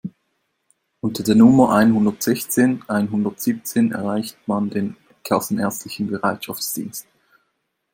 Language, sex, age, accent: German, male, 19-29, Schweizerdeutsch